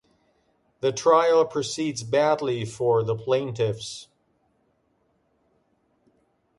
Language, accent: English, United States English